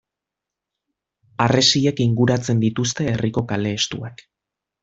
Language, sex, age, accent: Basque, male, 30-39, Mendebalekoa (Araba, Bizkaia, Gipuzkoako mendebaleko herri batzuk)